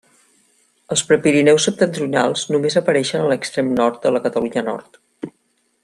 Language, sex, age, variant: Catalan, female, 50-59, Central